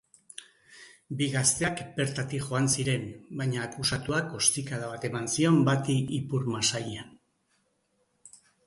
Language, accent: Basque, Erdialdekoa edo Nafarra (Gipuzkoa, Nafarroa)